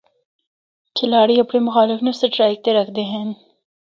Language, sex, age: Northern Hindko, female, 19-29